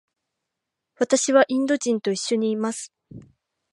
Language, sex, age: Japanese, female, under 19